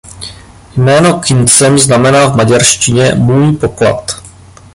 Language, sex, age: Czech, male, 40-49